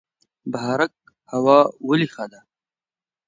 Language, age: Pashto, 19-29